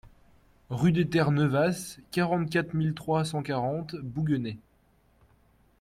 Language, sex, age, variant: French, male, 19-29, Français de métropole